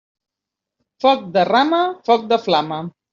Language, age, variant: Catalan, 40-49, Central